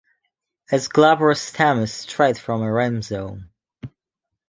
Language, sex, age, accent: English, male, 19-29, Welsh English